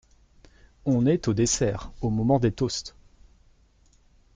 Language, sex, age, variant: French, male, 19-29, Français de métropole